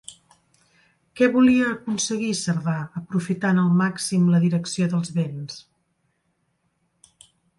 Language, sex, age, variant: Catalan, female, 50-59, Central